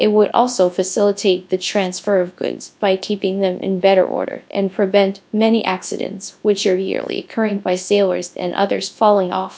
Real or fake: fake